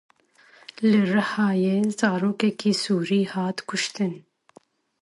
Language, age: Kurdish, 30-39